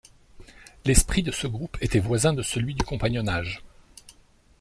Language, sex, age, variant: French, male, 50-59, Français de métropole